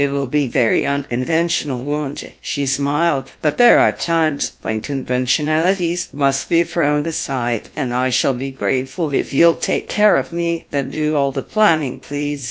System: TTS, GlowTTS